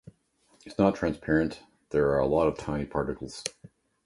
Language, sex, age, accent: English, male, 50-59, Canadian English